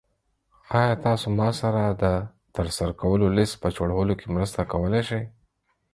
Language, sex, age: Pashto, male, 40-49